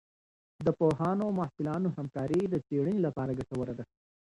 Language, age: Pashto, 19-29